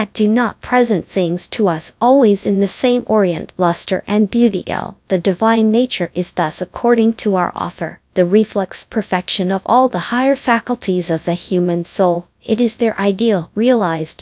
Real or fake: fake